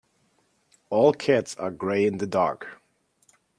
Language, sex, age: English, male, 30-39